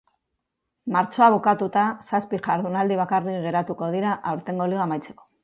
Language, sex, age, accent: Basque, female, 50-59, Mendebalekoa (Araba, Bizkaia, Gipuzkoako mendebaleko herri batzuk)